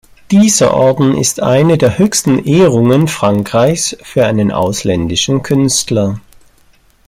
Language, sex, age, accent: German, male, 50-59, Deutschland Deutsch